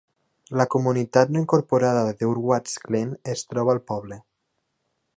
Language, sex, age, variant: Catalan, male, 19-29, Nord-Occidental